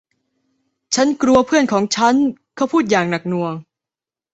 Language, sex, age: Thai, female, under 19